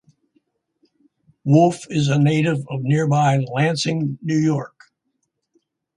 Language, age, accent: English, 60-69, United States English